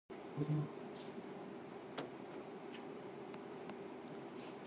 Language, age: Cantonese, 19-29